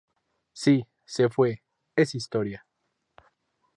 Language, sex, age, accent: Spanish, male, 19-29, México